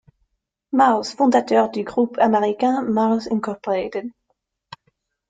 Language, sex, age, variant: French, female, 19-29, Français de métropole